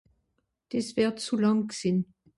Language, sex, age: Swiss German, female, 60-69